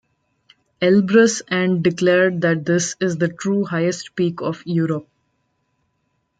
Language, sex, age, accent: English, female, 19-29, India and South Asia (India, Pakistan, Sri Lanka)